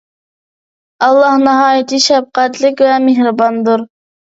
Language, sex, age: Uyghur, male, under 19